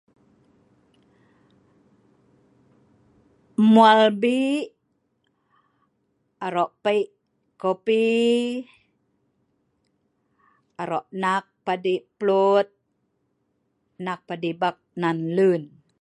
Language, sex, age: Sa'ban, female, 50-59